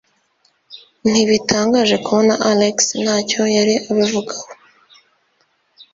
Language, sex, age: Kinyarwanda, female, 19-29